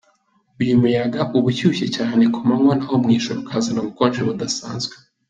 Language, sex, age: Kinyarwanda, male, 19-29